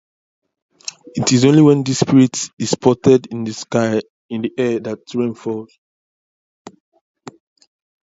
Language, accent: English, United States English; England English; Canadian English